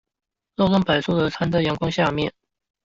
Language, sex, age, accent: Chinese, male, 19-29, 出生地：新北市